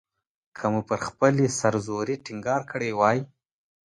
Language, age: Pashto, 19-29